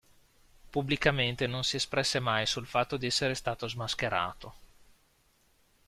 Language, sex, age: Italian, male, 30-39